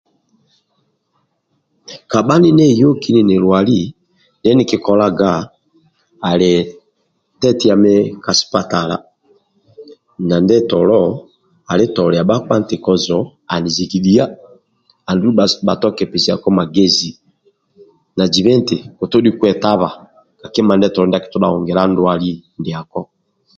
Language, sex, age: Amba (Uganda), male, 50-59